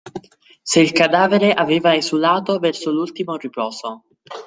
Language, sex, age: Italian, male, under 19